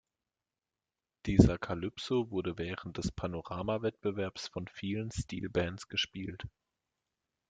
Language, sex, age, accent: German, male, 19-29, Deutschland Deutsch